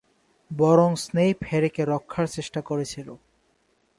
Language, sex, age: Bengali, male, 19-29